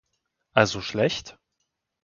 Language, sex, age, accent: German, male, under 19, Deutschland Deutsch